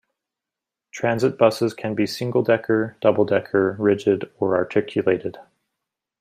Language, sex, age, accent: English, male, 30-39, United States English